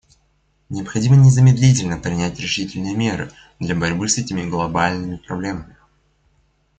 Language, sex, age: Russian, male, under 19